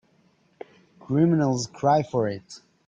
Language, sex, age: English, male, 19-29